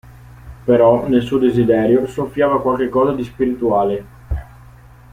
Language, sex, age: Italian, male, 19-29